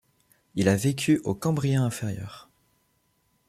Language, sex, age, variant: French, male, under 19, Français de métropole